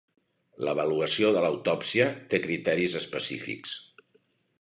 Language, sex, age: Catalan, male, 60-69